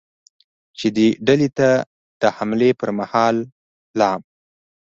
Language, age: Pashto, 19-29